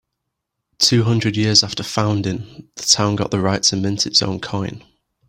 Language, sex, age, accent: English, male, 19-29, England English